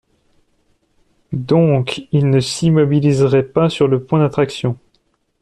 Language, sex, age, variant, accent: French, male, 40-49, Français d'Europe, Français de Suisse